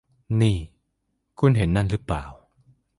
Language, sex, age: Thai, male, 19-29